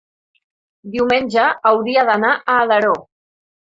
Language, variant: Catalan, Central